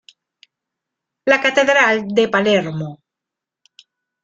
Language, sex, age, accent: Spanish, female, 50-59, Caribe: Cuba, Venezuela, Puerto Rico, República Dominicana, Panamá, Colombia caribeña, México caribeño, Costa del golfo de México